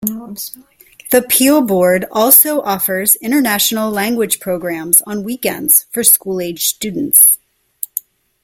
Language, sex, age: English, female, 40-49